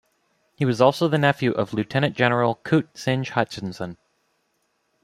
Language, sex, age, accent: English, male, 19-29, United States English